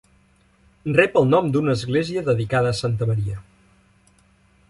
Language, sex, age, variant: Catalan, male, 50-59, Central